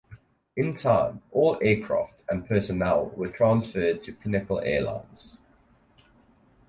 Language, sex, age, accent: English, male, 19-29, Southern African (South Africa, Zimbabwe, Namibia)